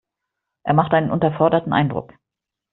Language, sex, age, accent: German, female, 50-59, Deutschland Deutsch